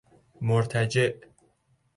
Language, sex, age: Persian, male, 19-29